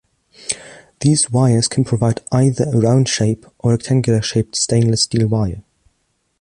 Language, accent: English, England English